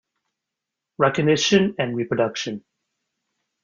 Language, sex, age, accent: English, male, 30-39, Canadian English